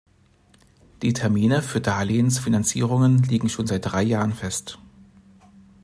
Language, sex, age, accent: German, male, 30-39, Deutschland Deutsch